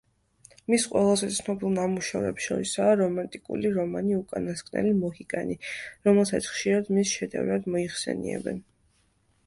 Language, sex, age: Georgian, female, 19-29